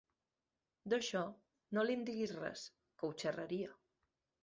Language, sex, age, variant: Catalan, female, 30-39, Balear